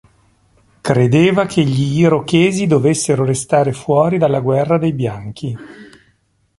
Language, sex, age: Italian, male, 40-49